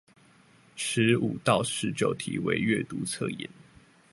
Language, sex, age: Chinese, male, 19-29